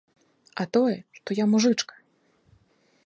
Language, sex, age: Belarusian, female, 30-39